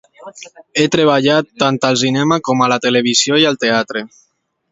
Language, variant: Catalan, Alacantí